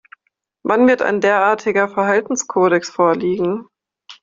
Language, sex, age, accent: German, female, 19-29, Deutschland Deutsch